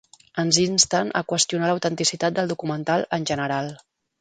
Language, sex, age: Catalan, female, 40-49